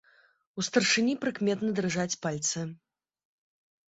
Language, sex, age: Belarusian, female, 19-29